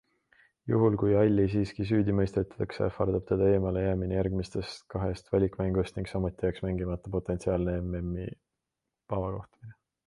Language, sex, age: Estonian, male, 19-29